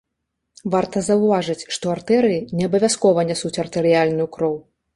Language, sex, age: Belarusian, female, 30-39